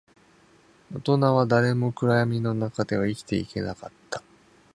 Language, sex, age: Japanese, male, 19-29